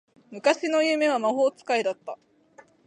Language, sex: Japanese, female